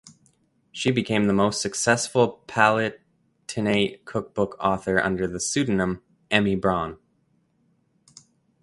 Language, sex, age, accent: English, male, 30-39, Canadian English